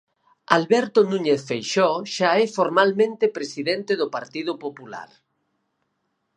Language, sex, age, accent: Galician, male, 50-59, Oriental (común en zona oriental)